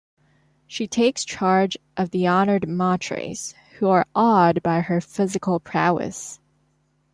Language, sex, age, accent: English, female, 19-29, Hong Kong English